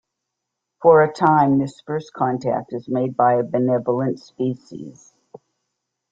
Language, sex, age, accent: English, female, 70-79, United States English